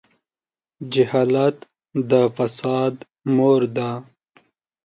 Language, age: Pashto, 19-29